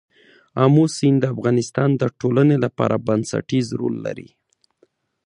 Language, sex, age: Pashto, male, under 19